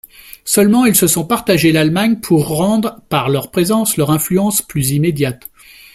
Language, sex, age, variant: French, male, 40-49, Français de métropole